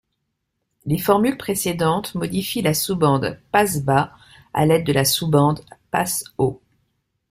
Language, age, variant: French, 50-59, Français de métropole